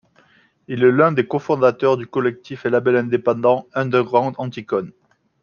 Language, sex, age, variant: French, male, 30-39, Français de métropole